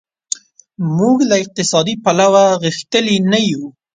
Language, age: Pashto, 19-29